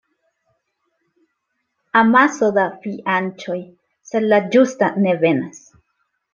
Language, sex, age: Esperanto, female, 40-49